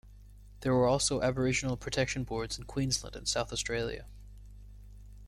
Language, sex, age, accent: English, male, 19-29, United States English